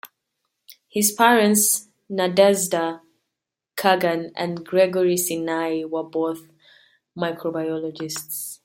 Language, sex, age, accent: English, female, 19-29, England English